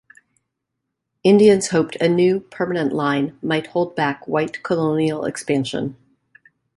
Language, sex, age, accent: English, female, 40-49, United States English